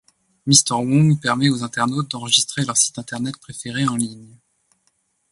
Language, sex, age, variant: French, male, 19-29, Français de métropole